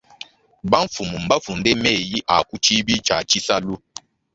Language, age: Luba-Lulua, 19-29